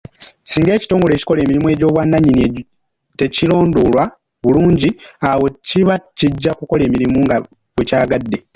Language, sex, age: Ganda, male, under 19